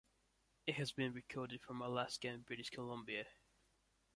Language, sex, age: English, male, under 19